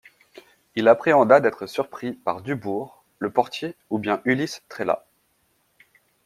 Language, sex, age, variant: French, male, 19-29, Français de métropole